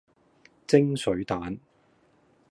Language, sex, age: Cantonese, male, 40-49